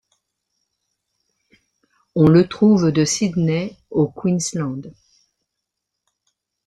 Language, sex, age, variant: French, female, 60-69, Français de métropole